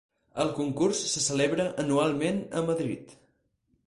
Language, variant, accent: Catalan, Central, central